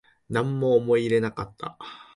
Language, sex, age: Japanese, male, 19-29